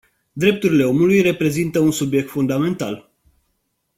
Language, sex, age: Romanian, male, 30-39